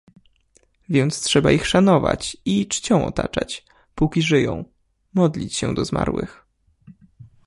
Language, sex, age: Polish, male, 19-29